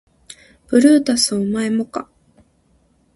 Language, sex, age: Japanese, female, 19-29